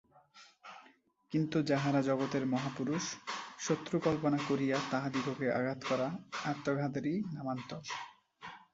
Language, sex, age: Bengali, male, 19-29